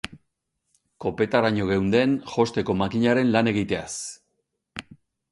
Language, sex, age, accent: Basque, male, 50-59, Erdialdekoa edo Nafarra (Gipuzkoa, Nafarroa)